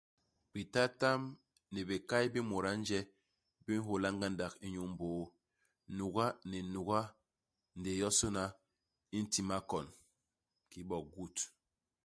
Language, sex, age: Basaa, male, 50-59